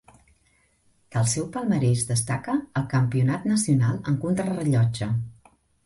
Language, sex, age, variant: Catalan, female, 40-49, Central